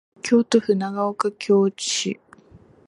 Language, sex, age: Japanese, female, under 19